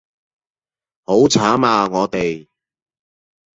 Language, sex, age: Cantonese, male, 40-49